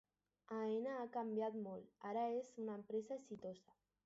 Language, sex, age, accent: Catalan, female, under 19, aprenent (recent, des del castellà)